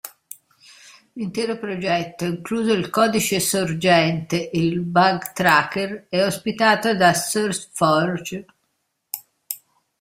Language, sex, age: Italian, female, 60-69